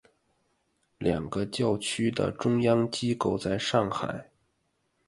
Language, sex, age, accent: Chinese, male, 19-29, 出生地：北京市